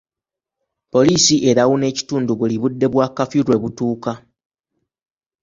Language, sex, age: Ganda, male, 19-29